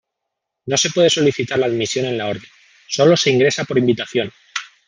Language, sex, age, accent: Spanish, male, 19-29, España: Centro-Sur peninsular (Madrid, Toledo, Castilla-La Mancha)